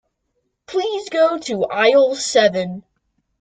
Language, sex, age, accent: English, male, under 19, United States English